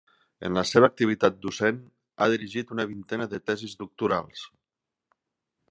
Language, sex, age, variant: Catalan, male, 40-49, Central